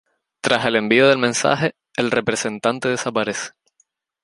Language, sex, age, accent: Spanish, male, 19-29, España: Islas Canarias